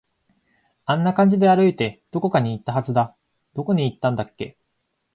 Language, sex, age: Japanese, male, 19-29